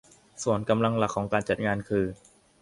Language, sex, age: Thai, male, under 19